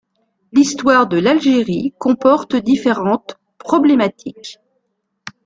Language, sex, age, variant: French, female, 50-59, Français de métropole